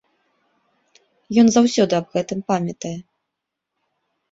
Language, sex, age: Belarusian, female, 40-49